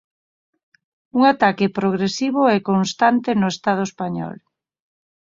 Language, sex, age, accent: Galician, female, 30-39, Normativo (estándar)